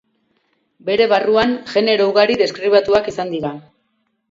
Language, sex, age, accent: Basque, female, 40-49, Erdialdekoa edo Nafarra (Gipuzkoa, Nafarroa)